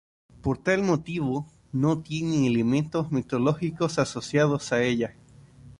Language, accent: Spanish, América central